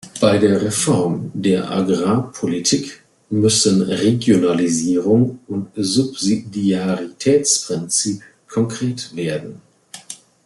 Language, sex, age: German, male, 40-49